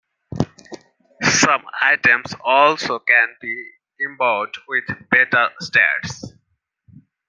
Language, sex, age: English, male, 19-29